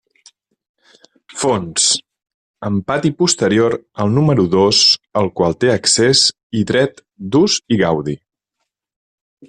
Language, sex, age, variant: Catalan, male, 30-39, Central